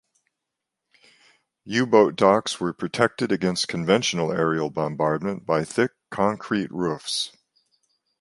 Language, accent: English, United States English